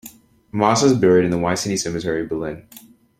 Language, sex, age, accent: English, male, under 19, United States English